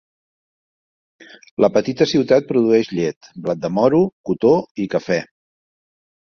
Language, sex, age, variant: Catalan, male, 50-59, Central